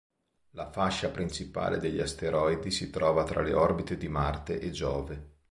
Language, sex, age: Italian, male, 40-49